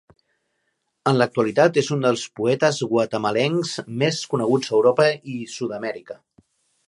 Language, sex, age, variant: Catalan, male, 30-39, Central